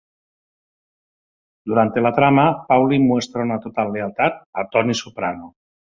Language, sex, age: Spanish, male, 60-69